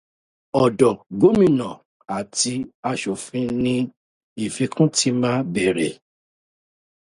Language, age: Yoruba, 50-59